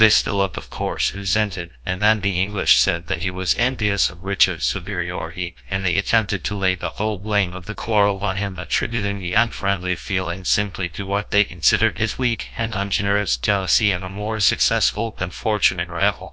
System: TTS, GlowTTS